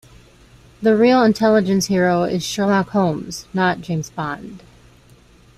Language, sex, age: English, female, 19-29